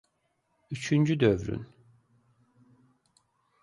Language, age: Azerbaijani, 30-39